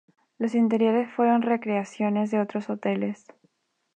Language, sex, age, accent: Spanish, female, 19-29, Andino-Pacífico: Colombia, Perú, Ecuador, oeste de Bolivia y Venezuela andina